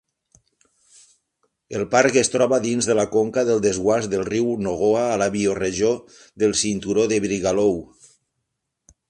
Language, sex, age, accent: Catalan, male, 50-59, valencià